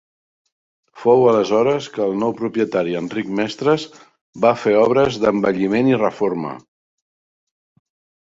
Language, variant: Catalan, Central